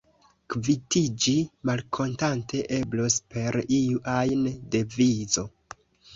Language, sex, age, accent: Esperanto, male, 19-29, Internacia